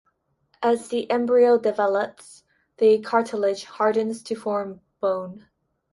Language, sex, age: English, female, under 19